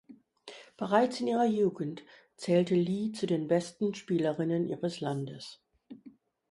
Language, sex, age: German, female, 60-69